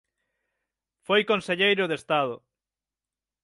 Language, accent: Galician, Atlántico (seseo e gheada); Central (gheada); Normativo (estándar)